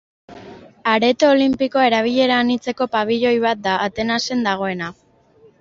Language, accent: Basque, Erdialdekoa edo Nafarra (Gipuzkoa, Nafarroa)